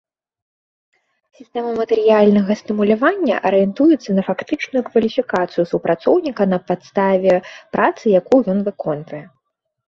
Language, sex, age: Belarusian, female, 19-29